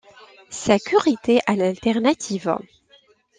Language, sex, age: French, female, 30-39